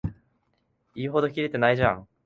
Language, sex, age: Japanese, male, 19-29